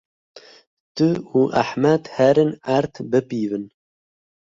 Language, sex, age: Kurdish, male, 30-39